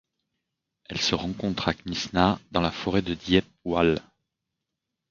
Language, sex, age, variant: French, male, 30-39, Français de métropole